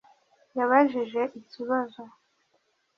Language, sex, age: Kinyarwanda, female, 30-39